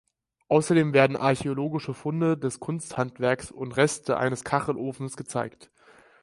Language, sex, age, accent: German, male, 19-29, Deutschland Deutsch